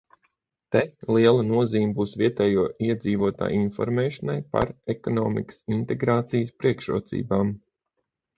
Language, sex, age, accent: Latvian, male, 30-39, Dzimtā valoda